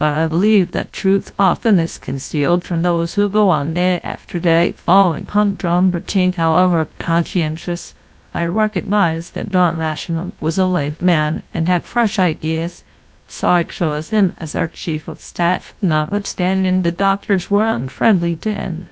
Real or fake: fake